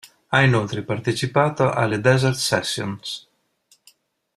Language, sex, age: Italian, male, 60-69